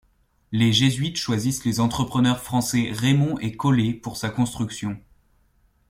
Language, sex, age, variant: French, male, 19-29, Français de métropole